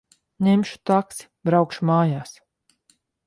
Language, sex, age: Latvian, female, 30-39